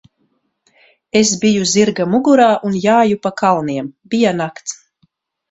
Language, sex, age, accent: Latvian, female, 30-39, Latgaliešu